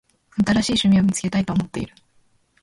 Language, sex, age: Japanese, female, 19-29